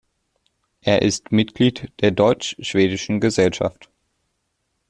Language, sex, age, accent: German, male, under 19, Deutschland Deutsch